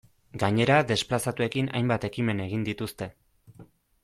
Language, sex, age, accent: Basque, male, 19-29, Erdialdekoa edo Nafarra (Gipuzkoa, Nafarroa)